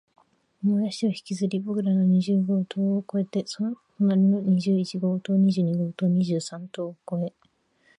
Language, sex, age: Japanese, female, 19-29